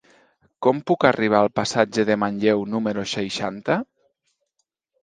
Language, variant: Catalan, Nord-Occidental